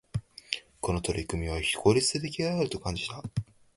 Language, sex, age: Japanese, male, under 19